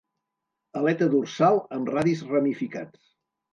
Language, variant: Catalan, Central